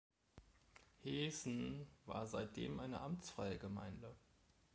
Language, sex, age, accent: German, male, 19-29, Deutschland Deutsch